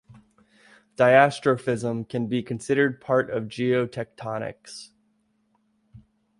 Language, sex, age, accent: English, male, 30-39, United States English